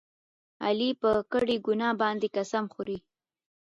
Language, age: Pashto, under 19